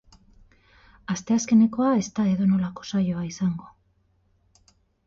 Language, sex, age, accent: Basque, female, 40-49, Mendebalekoa (Araba, Bizkaia, Gipuzkoako mendebaleko herri batzuk); Batua